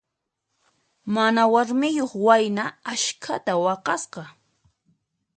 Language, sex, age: Puno Quechua, female, 30-39